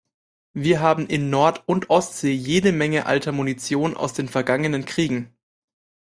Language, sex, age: German, male, 19-29